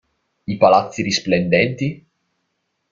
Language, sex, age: Italian, male, 19-29